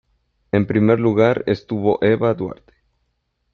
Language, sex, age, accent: Spanish, male, 19-29, México